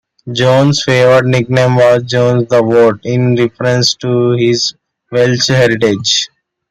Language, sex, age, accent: English, male, under 19, India and South Asia (India, Pakistan, Sri Lanka)